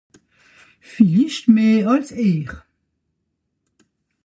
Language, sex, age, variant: Swiss German, female, 60-69, Nordniederàlemmànisch (Rishoffe, Zàwere, Bùsswìller, Hawenau, Brüemt, Stroossbùri, Molse, Dàmbàch, Schlettstàtt, Pfàlzbùri usw.)